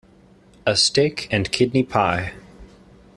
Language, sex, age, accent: English, male, 19-29, United States English